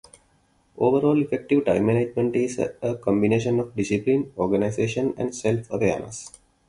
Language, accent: English, India and South Asia (India, Pakistan, Sri Lanka)